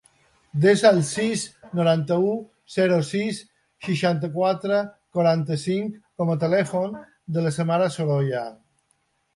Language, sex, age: Catalan, male, 50-59